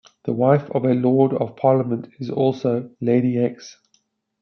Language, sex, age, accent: English, male, 40-49, Southern African (South Africa, Zimbabwe, Namibia)